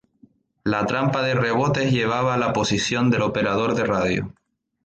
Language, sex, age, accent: Spanish, male, 19-29, España: Islas Canarias